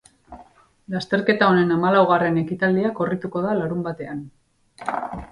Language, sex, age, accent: Basque, female, 40-49, Erdialdekoa edo Nafarra (Gipuzkoa, Nafarroa)